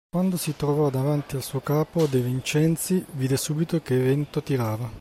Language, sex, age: Italian, male, 40-49